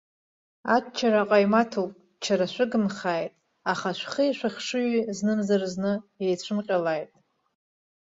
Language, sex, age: Abkhazian, female, 40-49